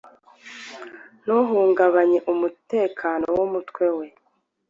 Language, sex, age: Kinyarwanda, female, 19-29